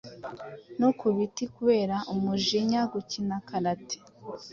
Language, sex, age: Kinyarwanda, female, 19-29